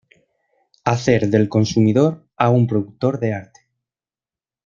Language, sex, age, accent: Spanish, male, 19-29, España: Centro-Sur peninsular (Madrid, Toledo, Castilla-La Mancha)